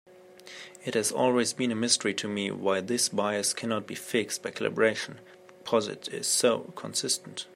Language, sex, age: English, male, 19-29